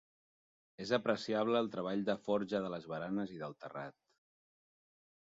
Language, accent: Catalan, Neutre